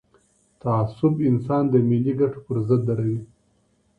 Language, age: Pashto, 30-39